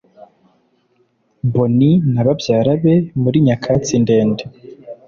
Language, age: Kinyarwanda, 19-29